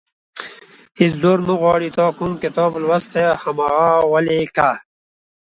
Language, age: Pashto, 30-39